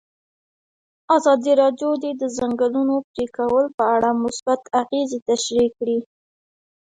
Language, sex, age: Pashto, female, 19-29